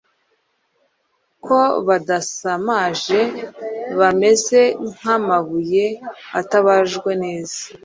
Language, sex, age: Kinyarwanda, female, 30-39